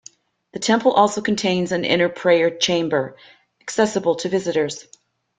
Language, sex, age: English, female, 50-59